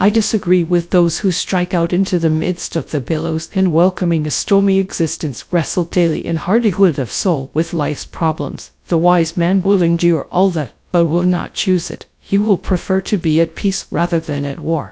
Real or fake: fake